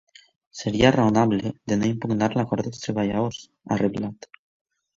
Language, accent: Catalan, valencià